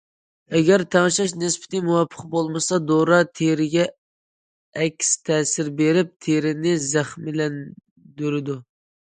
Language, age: Uyghur, 19-29